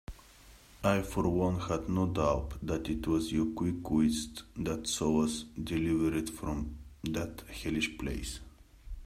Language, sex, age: English, male, 30-39